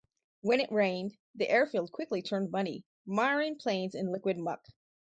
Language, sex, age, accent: English, female, 50-59, United States English